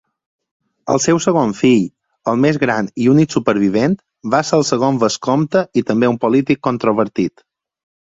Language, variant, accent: Catalan, Balear, mallorquí